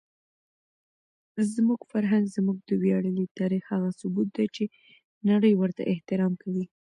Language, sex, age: Pashto, female, 19-29